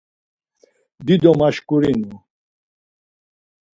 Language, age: Laz, 60-69